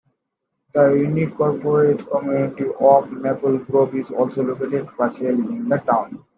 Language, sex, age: English, male, 19-29